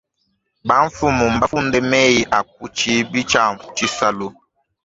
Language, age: Luba-Lulua, 19-29